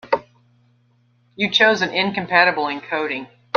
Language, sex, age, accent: English, female, 50-59, United States English